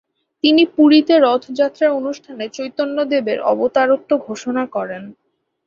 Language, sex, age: Bengali, female, under 19